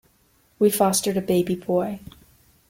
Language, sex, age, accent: English, female, 30-39, United States English